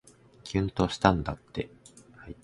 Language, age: Japanese, 19-29